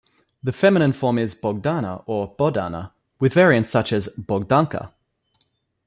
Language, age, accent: English, 19-29, Australian English